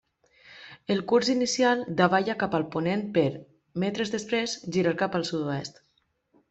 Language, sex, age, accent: Catalan, female, 30-39, valencià